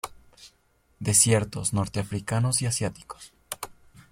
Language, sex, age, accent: Spanish, male, 19-29, Andino-Pacífico: Colombia, Perú, Ecuador, oeste de Bolivia y Venezuela andina